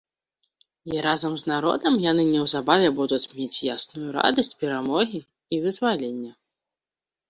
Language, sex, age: Belarusian, female, 30-39